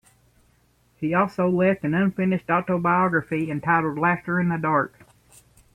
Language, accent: English, United States English